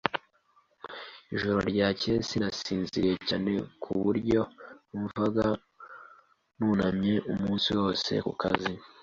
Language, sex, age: Kinyarwanda, male, 19-29